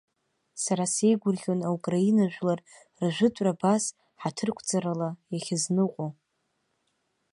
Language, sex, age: Abkhazian, female, under 19